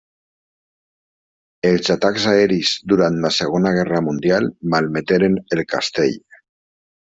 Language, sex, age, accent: Catalan, male, 50-59, valencià